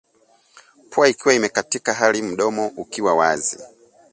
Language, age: Swahili, 30-39